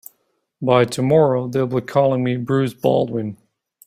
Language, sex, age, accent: English, male, 19-29, United States English